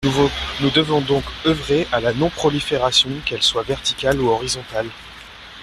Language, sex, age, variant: French, male, 19-29, Français de métropole